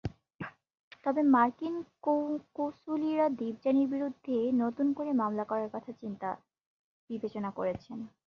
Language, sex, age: Bengali, female, 19-29